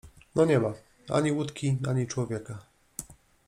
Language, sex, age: Polish, male, 40-49